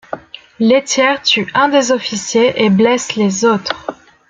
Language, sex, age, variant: French, female, 19-29, Français de métropole